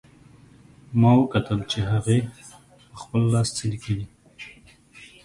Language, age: Pashto, 30-39